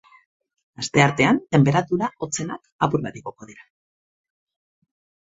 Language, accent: Basque, Erdialdekoa edo Nafarra (Gipuzkoa, Nafarroa)